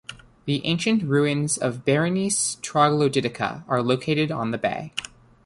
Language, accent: English, United States English